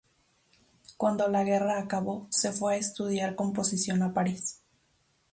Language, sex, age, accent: Spanish, female, 19-29, México